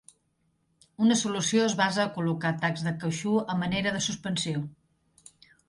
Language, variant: Catalan, Nord-Occidental